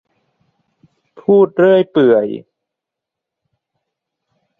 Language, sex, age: Thai, male, 19-29